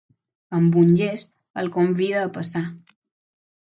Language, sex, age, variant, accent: Catalan, female, under 19, Balear, balear; mallorquí